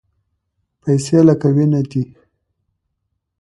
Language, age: Pashto, 19-29